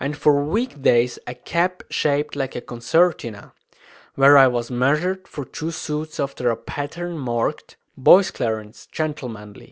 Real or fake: real